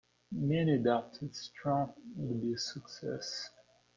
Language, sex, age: English, male, 19-29